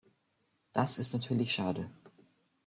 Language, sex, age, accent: German, male, under 19, Deutschland Deutsch